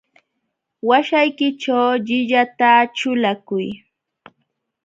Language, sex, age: Jauja Wanca Quechua, female, 19-29